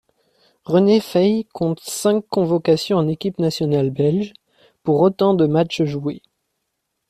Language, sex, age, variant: French, male, under 19, Français de métropole